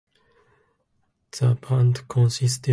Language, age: English, 19-29